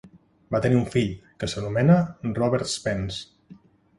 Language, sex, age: Catalan, male, 40-49